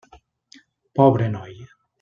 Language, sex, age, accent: Catalan, male, 40-49, valencià